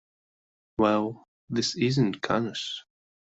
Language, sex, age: English, male, 19-29